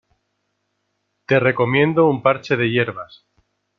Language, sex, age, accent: Spanish, male, 40-49, España: Centro-Sur peninsular (Madrid, Toledo, Castilla-La Mancha)